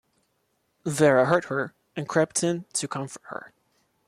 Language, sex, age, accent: English, male, 19-29, United States English